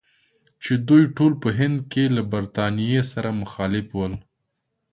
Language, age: Pashto, 30-39